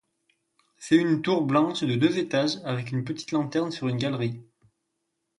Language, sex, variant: French, male, Français de métropole